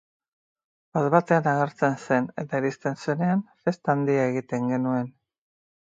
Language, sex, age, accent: Basque, female, 40-49, Mendebalekoa (Araba, Bizkaia, Gipuzkoako mendebaleko herri batzuk)